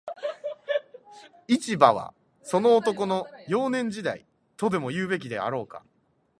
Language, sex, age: Japanese, male, 19-29